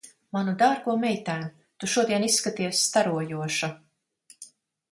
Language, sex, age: Latvian, female, 50-59